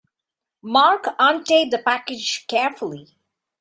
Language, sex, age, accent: English, female, 19-29, India and South Asia (India, Pakistan, Sri Lanka)